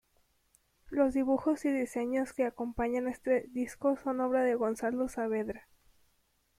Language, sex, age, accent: Spanish, female, 19-29, México